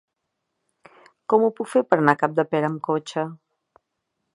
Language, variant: Catalan, Nord-Occidental